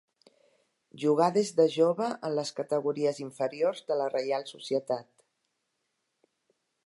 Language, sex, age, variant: Catalan, female, 60-69, Central